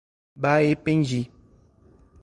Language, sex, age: Portuguese, male, 40-49